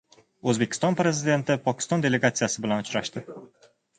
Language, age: Uzbek, 19-29